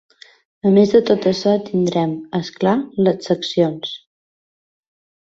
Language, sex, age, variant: Catalan, female, 19-29, Balear